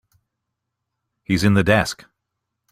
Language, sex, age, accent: English, male, 40-49, Canadian English